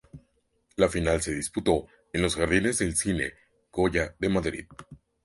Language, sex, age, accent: Spanish, male, 19-29, México